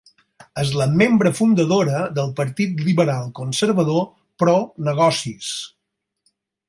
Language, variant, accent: Catalan, Balear, balear